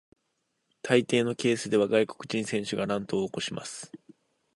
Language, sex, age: Japanese, male, 19-29